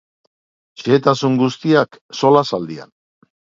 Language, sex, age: Basque, male, 60-69